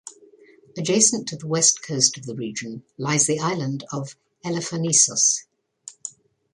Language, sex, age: English, female, 60-69